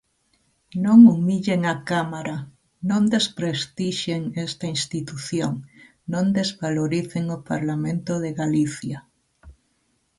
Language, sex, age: Galician, female, 40-49